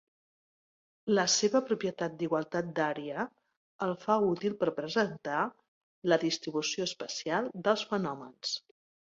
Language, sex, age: Catalan, female, 60-69